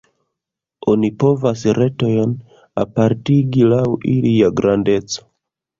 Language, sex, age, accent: Esperanto, male, 30-39, Internacia